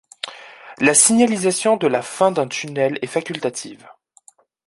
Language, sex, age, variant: French, male, 19-29, Français de métropole